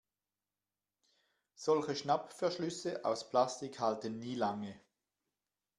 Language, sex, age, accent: German, male, 50-59, Schweizerdeutsch